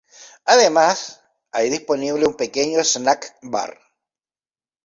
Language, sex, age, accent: Spanish, male, 50-59, Chileno: Chile, Cuyo